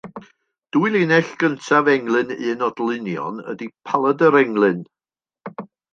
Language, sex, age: Welsh, male, 60-69